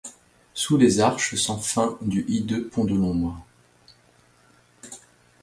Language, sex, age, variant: French, male, 40-49, Français de métropole